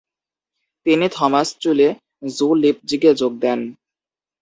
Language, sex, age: Bengali, male, 19-29